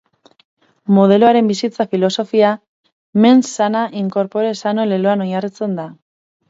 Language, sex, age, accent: Basque, female, 19-29, Mendebalekoa (Araba, Bizkaia, Gipuzkoako mendebaleko herri batzuk)